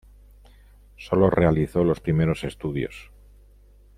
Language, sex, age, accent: Spanish, male, 50-59, España: Norte peninsular (Asturias, Castilla y León, Cantabria, País Vasco, Navarra, Aragón, La Rioja, Guadalajara, Cuenca)